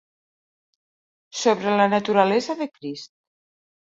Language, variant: Catalan, Septentrional